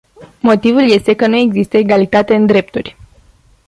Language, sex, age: Romanian, female, 19-29